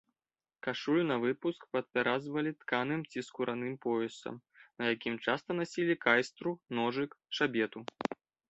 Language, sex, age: Belarusian, male, 19-29